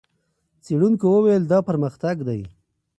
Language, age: Pashto, 19-29